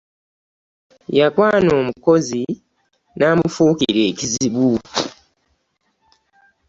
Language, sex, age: Ganda, female, 50-59